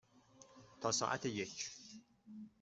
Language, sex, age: Persian, male, 19-29